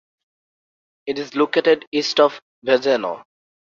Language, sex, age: English, male, 19-29